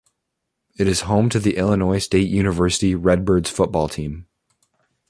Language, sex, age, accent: English, male, 19-29, United States English